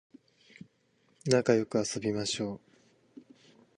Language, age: Japanese, 19-29